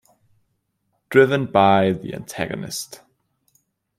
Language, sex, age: English, male, under 19